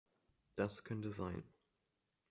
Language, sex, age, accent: German, male, 19-29, Deutschland Deutsch